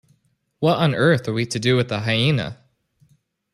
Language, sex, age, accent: English, male, 19-29, Australian English